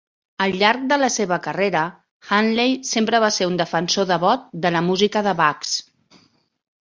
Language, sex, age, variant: Catalan, female, 50-59, Central